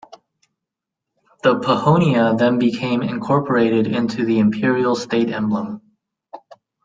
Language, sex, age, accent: English, male, 30-39, United States English